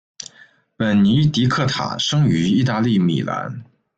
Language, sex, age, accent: Chinese, male, 19-29, 出生地：山东省